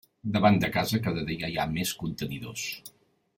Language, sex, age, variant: Catalan, male, 50-59, Central